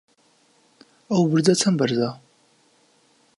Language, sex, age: Central Kurdish, male, 19-29